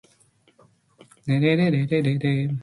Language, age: Wakhi, under 19